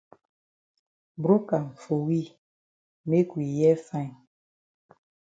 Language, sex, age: Cameroon Pidgin, female, 40-49